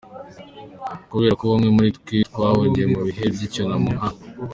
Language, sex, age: Kinyarwanda, male, under 19